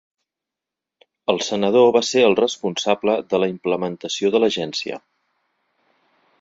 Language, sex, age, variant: Catalan, male, 40-49, Central